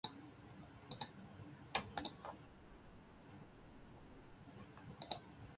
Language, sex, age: Japanese, female, 40-49